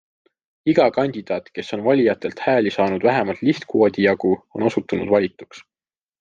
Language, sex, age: Estonian, male, 19-29